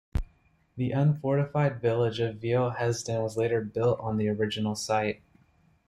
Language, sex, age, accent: English, male, 19-29, United States English